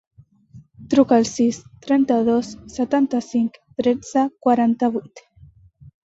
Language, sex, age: Catalan, female, under 19